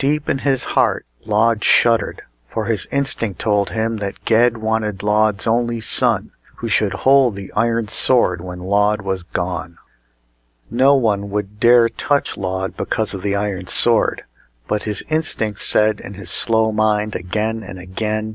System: none